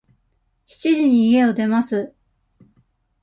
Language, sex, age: Japanese, female, 40-49